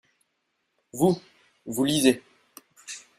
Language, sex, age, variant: French, male, 19-29, Français de métropole